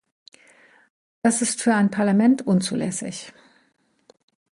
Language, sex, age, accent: German, female, 50-59, Deutschland Deutsch